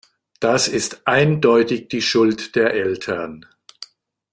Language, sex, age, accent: German, male, 60-69, Deutschland Deutsch